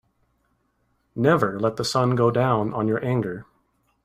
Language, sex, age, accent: English, male, 30-39, United States English